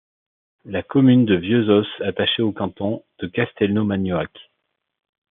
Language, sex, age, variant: French, male, 40-49, Français de métropole